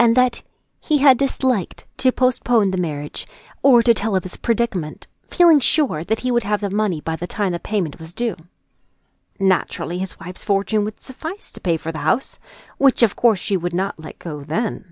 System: none